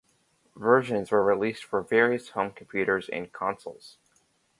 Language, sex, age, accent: English, male, under 19, United States English